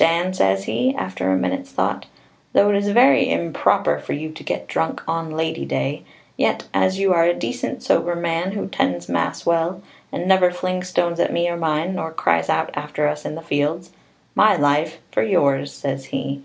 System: none